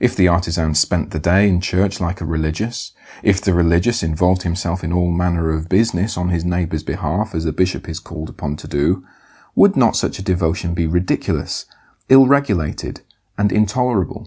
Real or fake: real